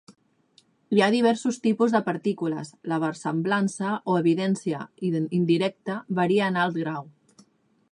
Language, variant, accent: Catalan, Central, central